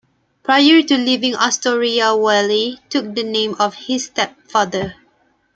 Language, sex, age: English, female, 19-29